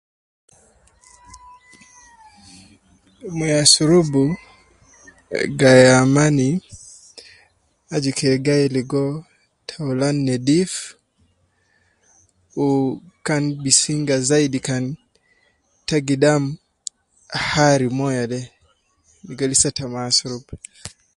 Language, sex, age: Nubi, male, 19-29